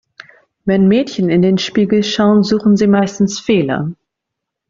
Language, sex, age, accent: German, female, 30-39, Deutschland Deutsch